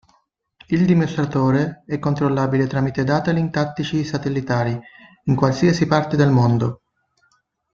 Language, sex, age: Italian, male, 19-29